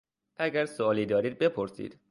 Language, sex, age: Persian, male, under 19